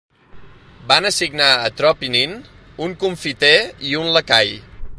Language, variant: Catalan, Central